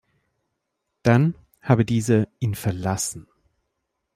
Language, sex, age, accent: German, male, 30-39, Deutschland Deutsch